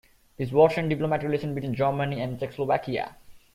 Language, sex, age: English, male, 19-29